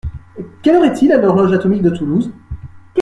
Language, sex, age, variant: French, male, 19-29, Français de métropole